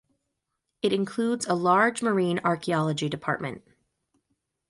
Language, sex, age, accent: English, female, 30-39, United States English